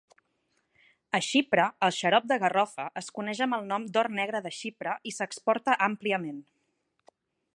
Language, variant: Catalan, Central